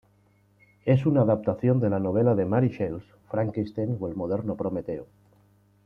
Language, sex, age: Spanish, male, 40-49